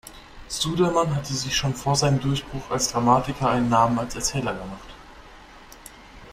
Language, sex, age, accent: German, male, under 19, Deutschland Deutsch